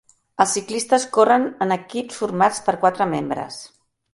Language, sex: Catalan, female